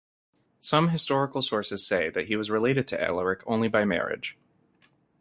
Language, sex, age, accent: English, male, 19-29, United States English